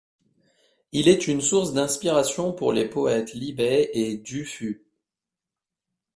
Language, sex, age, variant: French, male, 30-39, Français de métropole